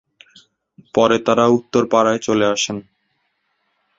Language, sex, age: Bengali, male, 19-29